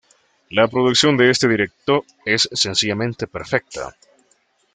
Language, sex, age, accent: Spanish, male, 30-39, América central